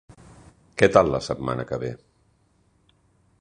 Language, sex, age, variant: Catalan, male, 60-69, Central